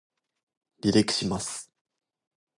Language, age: Japanese, 19-29